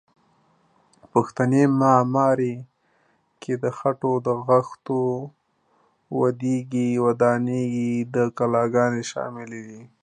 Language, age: Pashto, 30-39